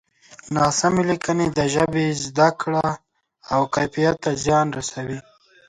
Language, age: Pashto, 19-29